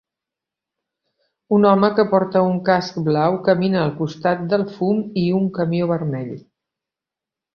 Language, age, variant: Catalan, 60-69, Central